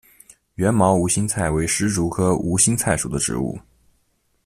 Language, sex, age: Chinese, male, under 19